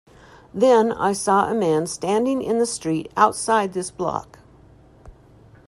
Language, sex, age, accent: English, female, 60-69, United States English